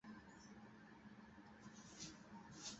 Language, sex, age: Bengali, female, 19-29